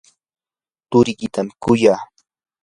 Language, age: Yanahuanca Pasco Quechua, 19-29